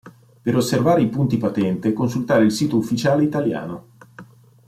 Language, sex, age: Italian, male, 40-49